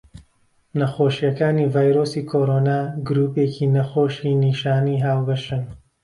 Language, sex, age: Central Kurdish, male, 40-49